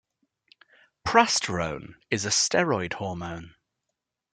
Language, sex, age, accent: English, male, 19-29, England English